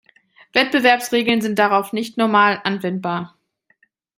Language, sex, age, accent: German, female, 30-39, Deutschland Deutsch